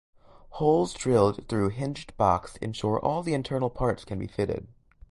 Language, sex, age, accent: English, male, under 19, United States English